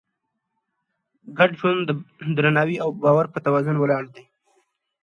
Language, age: Pashto, 19-29